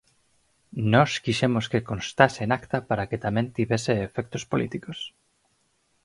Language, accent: Galician, Normativo (estándar)